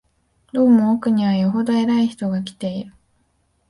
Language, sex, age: Japanese, female, 19-29